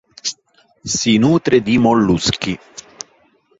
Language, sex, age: Italian, male, 40-49